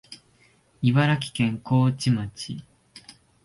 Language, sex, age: Japanese, male, 19-29